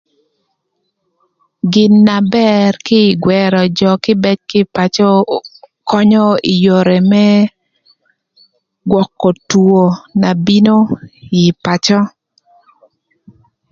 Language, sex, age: Thur, female, 30-39